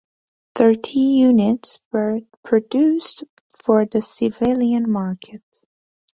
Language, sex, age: English, female, 19-29